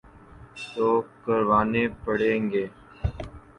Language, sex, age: Urdu, male, 19-29